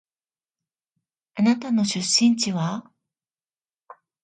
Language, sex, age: Japanese, female, 40-49